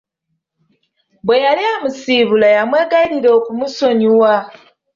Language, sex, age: Ganda, female, 30-39